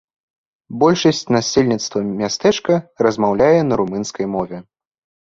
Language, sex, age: Belarusian, male, under 19